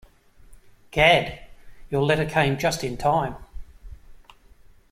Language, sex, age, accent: English, male, 50-59, Australian English